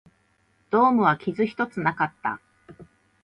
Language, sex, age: Japanese, female, 30-39